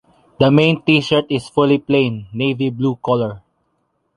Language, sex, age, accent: English, male, 19-29, Filipino